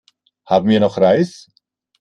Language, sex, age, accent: German, male, 50-59, Deutschland Deutsch